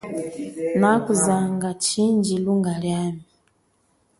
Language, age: Chokwe, 40-49